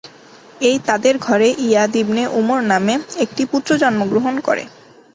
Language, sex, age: Bengali, female, under 19